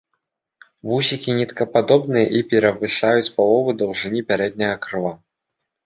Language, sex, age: Belarusian, male, 19-29